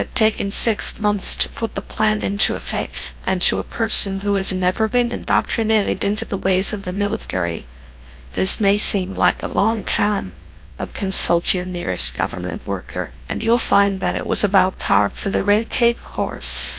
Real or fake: fake